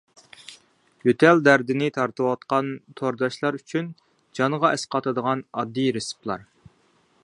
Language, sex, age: Uyghur, male, 30-39